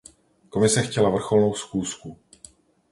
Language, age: Czech, 40-49